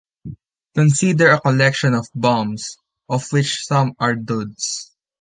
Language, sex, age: English, male, 19-29